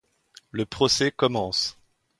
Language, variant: French, Français de métropole